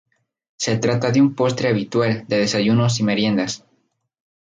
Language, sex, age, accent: Spanish, male, 19-29, México